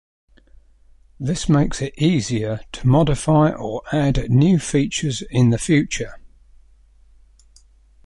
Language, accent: English, England English